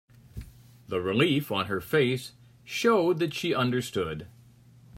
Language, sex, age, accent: English, male, 60-69, United States English